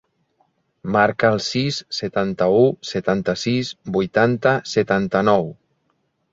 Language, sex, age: Catalan, male, 50-59